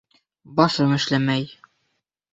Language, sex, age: Bashkir, male, under 19